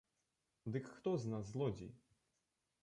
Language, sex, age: Belarusian, male, 19-29